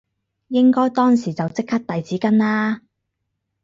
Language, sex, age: Cantonese, female, 30-39